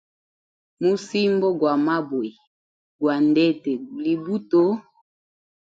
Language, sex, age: Hemba, female, 19-29